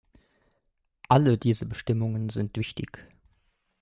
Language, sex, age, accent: German, male, 19-29, Deutschland Deutsch